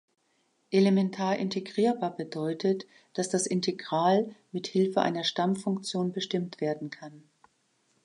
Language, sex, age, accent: German, female, 60-69, Deutschland Deutsch